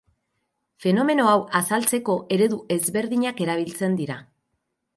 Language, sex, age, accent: Basque, female, 50-59, Mendebalekoa (Araba, Bizkaia, Gipuzkoako mendebaleko herri batzuk)